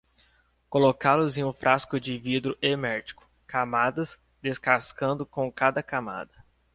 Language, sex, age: Portuguese, male, 19-29